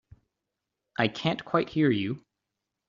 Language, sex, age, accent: English, male, 30-39, United States English